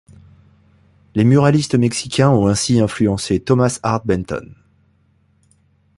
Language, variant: French, Français de métropole